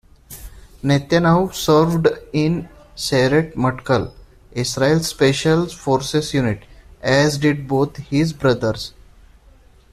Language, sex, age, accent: English, male, 19-29, India and South Asia (India, Pakistan, Sri Lanka)